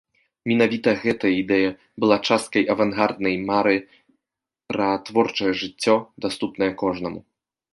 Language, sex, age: Belarusian, male, 19-29